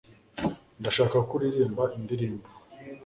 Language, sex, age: Kinyarwanda, male, 19-29